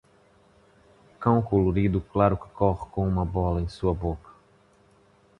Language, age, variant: Portuguese, 40-49, Portuguese (Portugal)